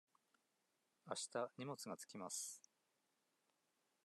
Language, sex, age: Japanese, male, 40-49